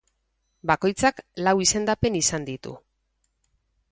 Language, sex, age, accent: Basque, female, 40-49, Mendebalekoa (Araba, Bizkaia, Gipuzkoako mendebaleko herri batzuk)